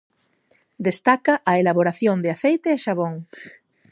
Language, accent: Galician, Normativo (estándar)